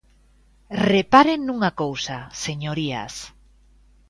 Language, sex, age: Galician, female, 40-49